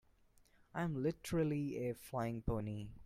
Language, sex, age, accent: English, male, 19-29, India and South Asia (India, Pakistan, Sri Lanka)